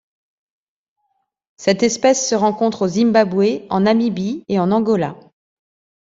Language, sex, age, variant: French, female, 40-49, Français de métropole